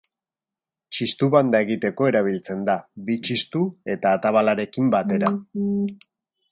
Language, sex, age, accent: Basque, male, 50-59, Erdialdekoa edo Nafarra (Gipuzkoa, Nafarroa)